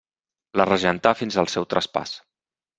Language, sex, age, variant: Catalan, male, 40-49, Central